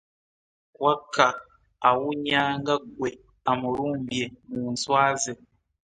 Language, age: Ganda, 19-29